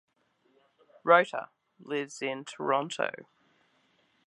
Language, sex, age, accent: English, female, 50-59, Australian English